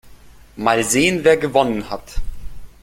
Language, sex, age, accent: German, male, 19-29, Russisch Deutsch